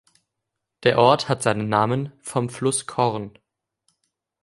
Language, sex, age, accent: German, male, under 19, Deutschland Deutsch